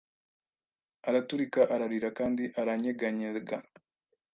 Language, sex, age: Kinyarwanda, male, 19-29